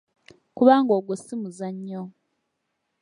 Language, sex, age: Ganda, female, 19-29